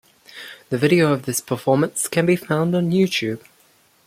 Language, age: English, under 19